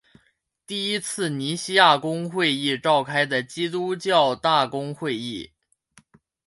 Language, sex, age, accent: Chinese, male, 19-29, 出生地：黑龙江省